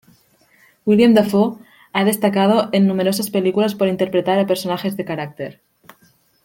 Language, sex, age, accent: Spanish, female, 19-29, España: Norte peninsular (Asturias, Castilla y León, Cantabria, País Vasco, Navarra, Aragón, La Rioja, Guadalajara, Cuenca)